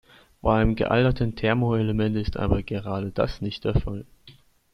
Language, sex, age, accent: German, male, 19-29, Deutschland Deutsch